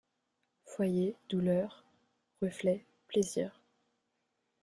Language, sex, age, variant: French, female, under 19, Français de métropole